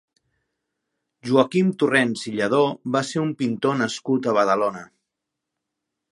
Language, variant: Catalan, Central